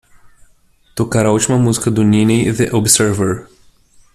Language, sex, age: Portuguese, male, 19-29